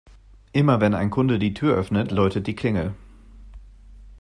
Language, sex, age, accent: German, male, 19-29, Deutschland Deutsch